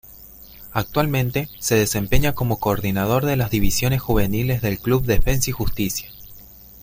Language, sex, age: Spanish, male, 30-39